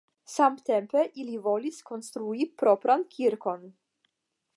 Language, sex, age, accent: Esperanto, female, 19-29, Internacia